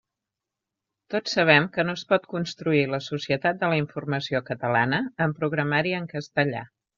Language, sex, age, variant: Catalan, female, 40-49, Central